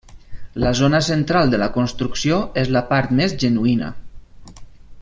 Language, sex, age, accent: Catalan, male, 30-39, valencià